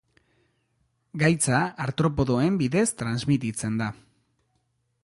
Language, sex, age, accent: Basque, male, 30-39, Erdialdekoa edo Nafarra (Gipuzkoa, Nafarroa)